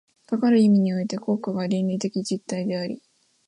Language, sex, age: Japanese, female, 19-29